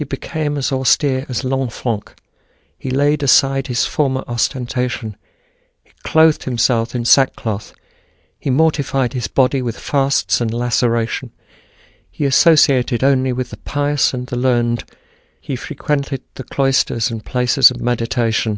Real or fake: real